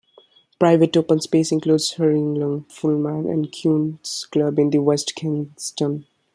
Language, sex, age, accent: English, male, under 19, India and South Asia (India, Pakistan, Sri Lanka)